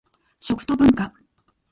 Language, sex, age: Japanese, female, 30-39